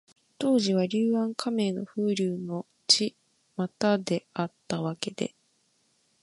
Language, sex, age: Japanese, female, 19-29